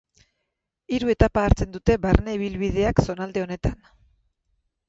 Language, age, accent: Basque, 50-59, Mendebalekoa (Araba, Bizkaia, Gipuzkoako mendebaleko herri batzuk)